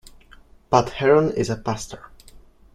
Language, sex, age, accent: English, male, under 19, United States English